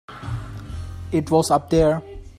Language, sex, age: English, male, 19-29